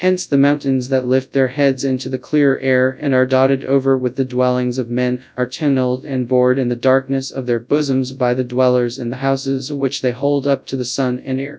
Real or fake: fake